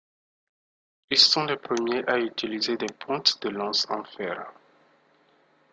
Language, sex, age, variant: French, male, 30-39, Français d'Afrique subsaharienne et des îles africaines